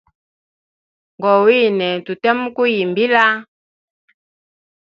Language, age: Hemba, 19-29